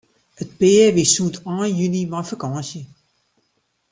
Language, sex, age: Western Frisian, female, 50-59